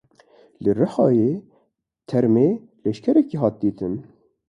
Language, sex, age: Kurdish, male, 19-29